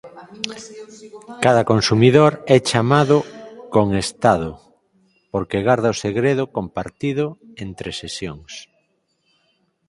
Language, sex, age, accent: Galician, male, 50-59, Central (gheada)